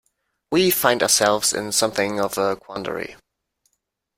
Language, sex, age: English, male, 19-29